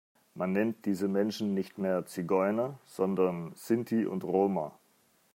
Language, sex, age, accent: German, male, 40-49, Deutschland Deutsch